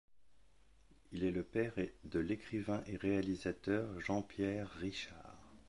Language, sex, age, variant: French, male, 40-49, Français de métropole